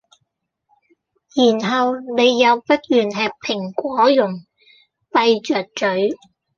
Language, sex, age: Cantonese, female, 30-39